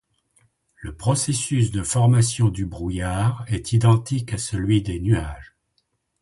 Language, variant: French, Français de métropole